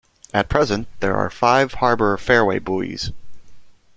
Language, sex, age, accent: English, male, 19-29, United States English